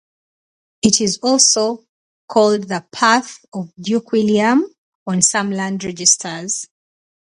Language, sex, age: English, female, 30-39